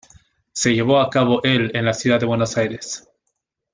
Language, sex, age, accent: Spanish, male, 19-29, Andino-Pacífico: Colombia, Perú, Ecuador, oeste de Bolivia y Venezuela andina